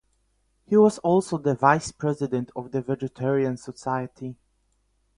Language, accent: English, Slavic; polish